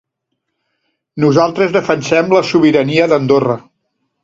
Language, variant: Catalan, Central